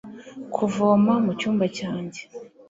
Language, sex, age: Kinyarwanda, female, 19-29